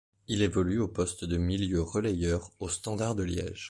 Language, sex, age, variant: French, male, 30-39, Français de métropole